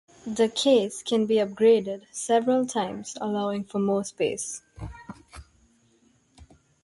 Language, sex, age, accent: English, female, under 19, India and South Asia (India, Pakistan, Sri Lanka)